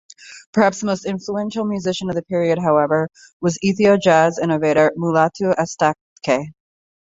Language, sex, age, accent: English, female, 30-39, United States English